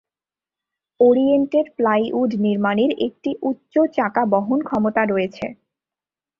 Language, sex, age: Bengali, female, 19-29